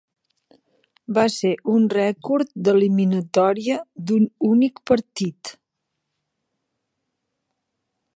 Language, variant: Catalan, Central